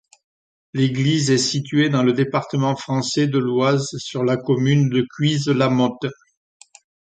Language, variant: French, Français de métropole